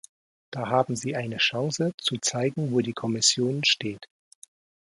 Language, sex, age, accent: German, male, 30-39, Deutschland Deutsch